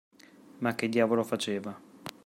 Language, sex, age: Italian, male, 30-39